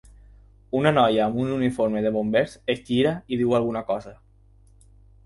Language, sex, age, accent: Catalan, male, under 19, valencià